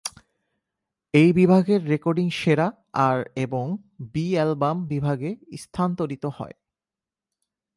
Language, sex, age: Bengali, male, 19-29